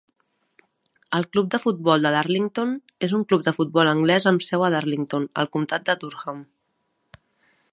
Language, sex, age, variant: Catalan, female, 30-39, Central